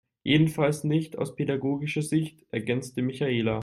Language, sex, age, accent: German, male, 19-29, Deutschland Deutsch